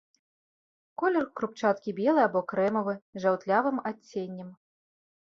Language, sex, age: Belarusian, female, 30-39